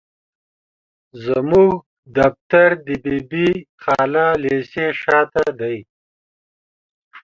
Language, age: Pashto, 40-49